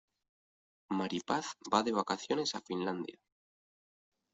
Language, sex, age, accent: Spanish, male, 19-29, España: Norte peninsular (Asturias, Castilla y León, Cantabria, País Vasco, Navarra, Aragón, La Rioja, Guadalajara, Cuenca)